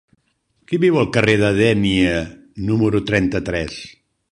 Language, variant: Catalan, Nord-Occidental